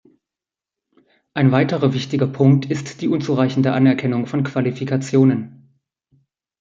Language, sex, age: German, male, 30-39